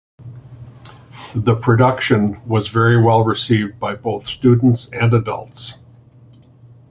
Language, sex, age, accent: English, male, 60-69, United States English